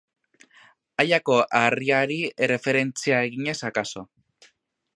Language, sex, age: Basque, male, under 19